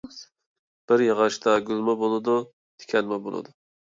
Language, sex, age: Uyghur, male, 19-29